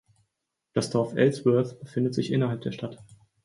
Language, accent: German, Deutschland Deutsch